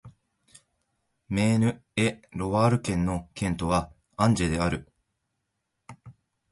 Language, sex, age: Japanese, male, 19-29